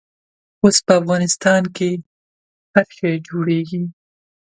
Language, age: Pashto, 19-29